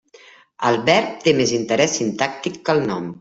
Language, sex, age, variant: Catalan, female, 50-59, Central